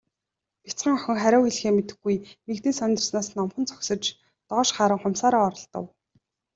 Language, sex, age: Mongolian, female, 19-29